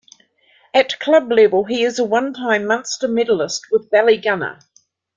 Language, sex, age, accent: English, female, 60-69, New Zealand English